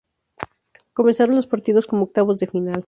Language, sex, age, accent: Spanish, female, 19-29, México